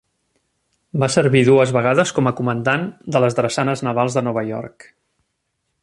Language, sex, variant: Catalan, male, Central